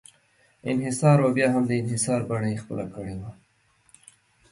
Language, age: Pashto, 19-29